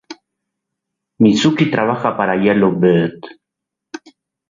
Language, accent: Spanish, España: Centro-Sur peninsular (Madrid, Toledo, Castilla-La Mancha)